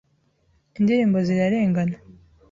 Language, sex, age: Kinyarwanda, female, 19-29